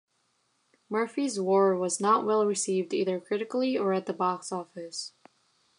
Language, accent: English, United States English